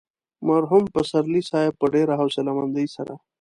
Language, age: Pashto, 19-29